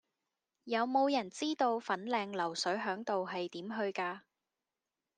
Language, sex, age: Cantonese, female, 30-39